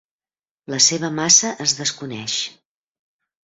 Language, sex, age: Catalan, female, 60-69